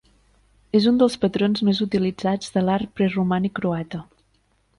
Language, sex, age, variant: Catalan, female, 19-29, Septentrional